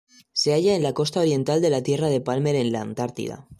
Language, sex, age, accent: Spanish, male, 19-29, España: Centro-Sur peninsular (Madrid, Toledo, Castilla-La Mancha)